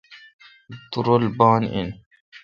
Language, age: Kalkoti, 19-29